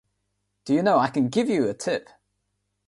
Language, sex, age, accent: English, male, 19-29, England English; India and South Asia (India, Pakistan, Sri Lanka)